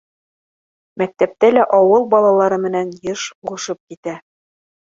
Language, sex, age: Bashkir, female, 30-39